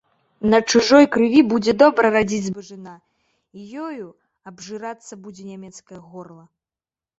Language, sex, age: Belarusian, female, 30-39